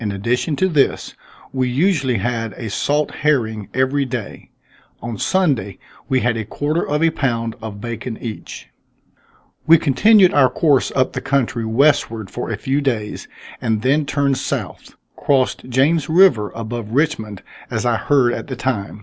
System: none